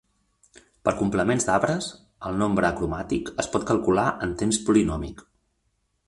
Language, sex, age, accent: Catalan, male, 40-49, central; nord-occidental